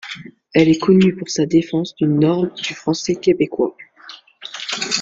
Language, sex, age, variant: French, male, under 19, Français de métropole